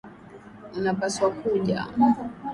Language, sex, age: Swahili, female, 19-29